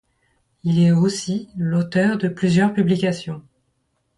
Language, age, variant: French, 30-39, Français de métropole